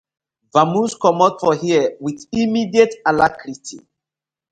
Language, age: Nigerian Pidgin, 30-39